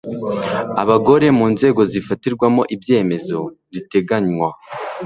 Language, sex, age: Kinyarwanda, male, 19-29